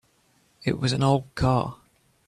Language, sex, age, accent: English, male, 50-59, England English